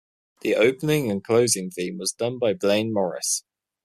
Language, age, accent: English, 19-29, England English